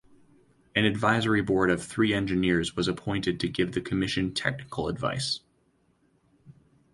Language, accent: English, United States English